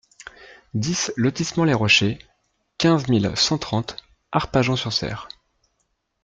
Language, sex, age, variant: French, male, 30-39, Français de métropole